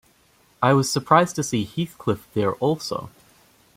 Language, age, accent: English, 19-29, New Zealand English